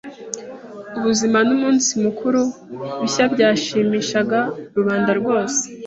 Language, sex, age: Kinyarwanda, female, 19-29